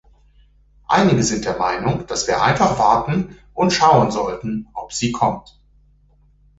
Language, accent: German, Deutschland Deutsch